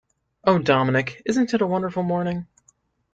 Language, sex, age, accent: English, male, 19-29, United States English